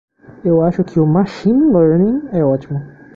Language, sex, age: Portuguese, male, 30-39